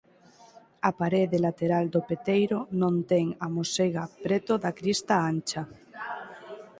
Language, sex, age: Galician, female, 19-29